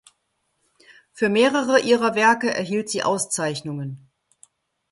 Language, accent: German, Deutschland Deutsch